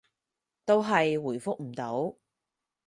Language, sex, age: Cantonese, female, 30-39